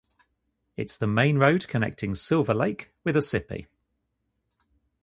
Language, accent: English, England English